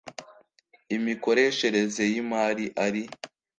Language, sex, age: Kinyarwanda, male, under 19